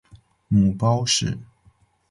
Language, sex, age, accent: Chinese, male, under 19, 出生地：黑龙江省